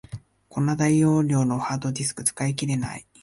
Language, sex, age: Japanese, male, 19-29